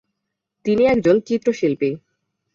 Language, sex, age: Bengali, female, 19-29